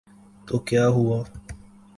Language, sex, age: Urdu, male, 19-29